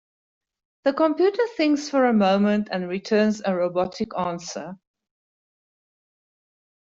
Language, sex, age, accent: English, female, 50-59, Southern African (South Africa, Zimbabwe, Namibia)